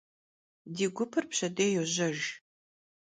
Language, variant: Kabardian, Адыгэбзэ (Къэбэрдей, Кирил, псоми зэдай)